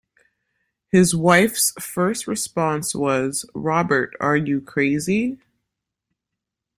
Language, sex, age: English, female, 30-39